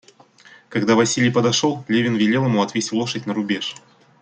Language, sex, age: Russian, male, 19-29